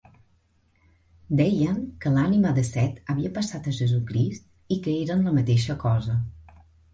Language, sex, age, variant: Catalan, female, 40-49, Central